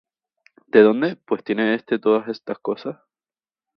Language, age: Spanish, 19-29